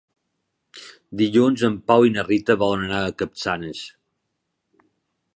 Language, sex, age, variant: Catalan, male, 40-49, Balear